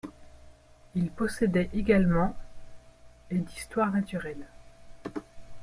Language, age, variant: French, 30-39, Français de métropole